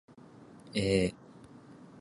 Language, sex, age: Japanese, male, 19-29